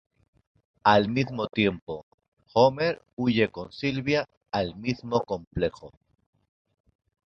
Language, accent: Spanish, Andino-Pacífico: Colombia, Perú, Ecuador, oeste de Bolivia y Venezuela andina